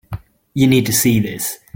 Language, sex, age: English, male, 30-39